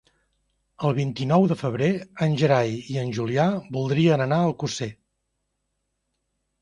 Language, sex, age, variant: Catalan, male, 50-59, Central